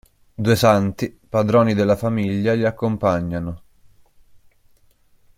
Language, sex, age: Italian, male, 19-29